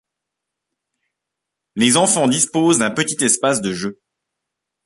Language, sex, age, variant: French, male, 30-39, Français de métropole